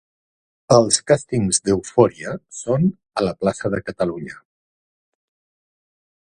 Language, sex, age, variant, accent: Catalan, male, 60-69, Central, Català central